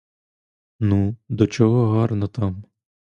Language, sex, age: Ukrainian, male, 19-29